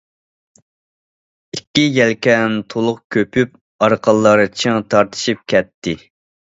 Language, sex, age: Uyghur, male, 30-39